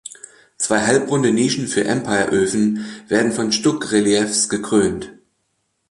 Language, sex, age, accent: German, male, 40-49, Deutschland Deutsch